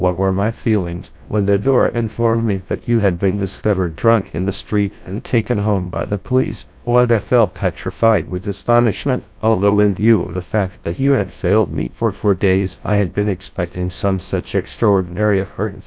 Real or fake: fake